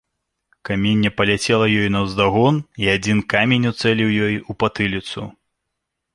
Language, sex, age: Belarusian, male, 30-39